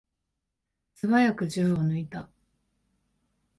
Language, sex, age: Japanese, female, 19-29